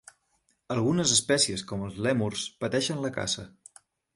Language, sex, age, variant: Catalan, male, 30-39, Central